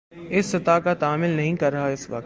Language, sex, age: Urdu, male, 19-29